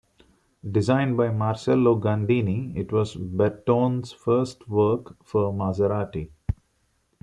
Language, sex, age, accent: English, male, 19-29, India and South Asia (India, Pakistan, Sri Lanka)